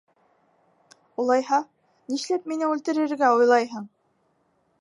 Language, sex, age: Bashkir, female, 19-29